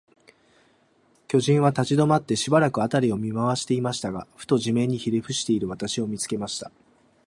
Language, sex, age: Japanese, male, 40-49